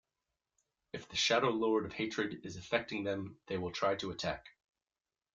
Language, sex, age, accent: English, male, 19-29, United States English